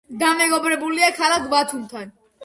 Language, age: Georgian, under 19